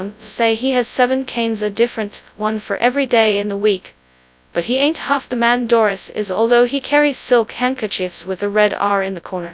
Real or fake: fake